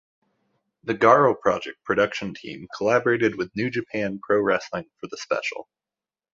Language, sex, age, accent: English, male, 19-29, United States English